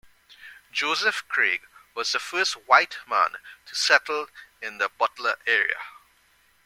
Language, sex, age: English, male, 40-49